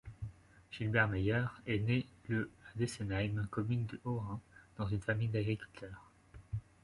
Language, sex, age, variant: French, male, 19-29, Français de métropole